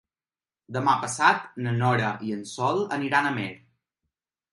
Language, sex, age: Catalan, male, 19-29